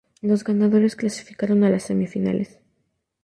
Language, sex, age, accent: Spanish, female, 19-29, México